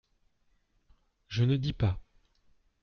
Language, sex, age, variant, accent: French, male, 30-39, Français d'Europe, Français de Belgique